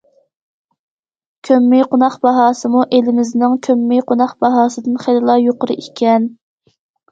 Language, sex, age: Uyghur, female, 19-29